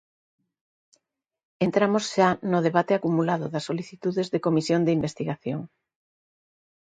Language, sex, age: Galician, female, 50-59